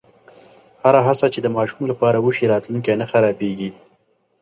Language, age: Pashto, 19-29